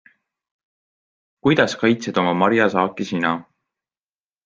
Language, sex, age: Estonian, male, 19-29